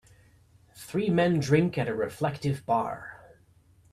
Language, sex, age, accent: English, male, 30-39, United States English